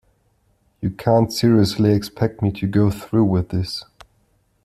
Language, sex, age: English, male, 30-39